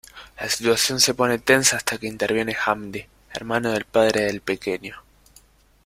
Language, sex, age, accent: Spanish, male, 19-29, Rioplatense: Argentina, Uruguay, este de Bolivia, Paraguay